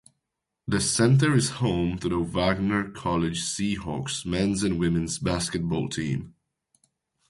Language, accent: English, United States English